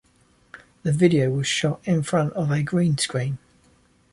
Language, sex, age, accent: English, male, 30-39, England English